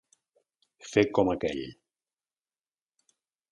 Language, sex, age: Catalan, male, 50-59